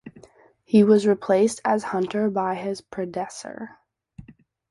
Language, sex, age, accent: English, female, 19-29, United States English